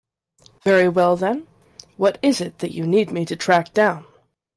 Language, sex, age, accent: English, female, 19-29, Canadian English